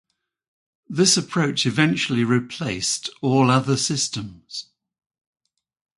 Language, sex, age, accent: English, male, 60-69, England English